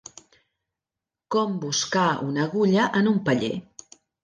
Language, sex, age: Catalan, female, 60-69